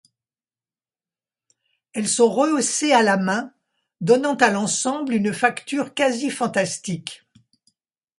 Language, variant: French, Français de métropole